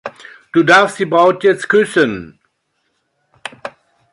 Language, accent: German, Deutschland Deutsch